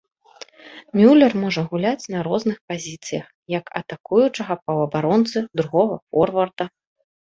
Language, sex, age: Belarusian, female, 30-39